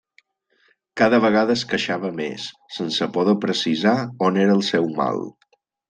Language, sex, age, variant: Catalan, male, 40-49, Balear